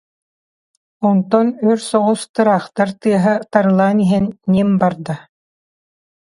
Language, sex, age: Yakut, female, 50-59